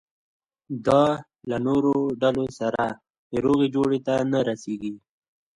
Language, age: Pashto, 19-29